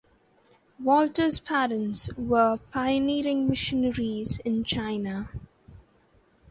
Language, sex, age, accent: English, female, 19-29, India and South Asia (India, Pakistan, Sri Lanka)